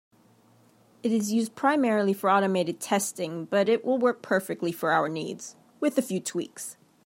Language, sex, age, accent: English, female, 30-39, United States English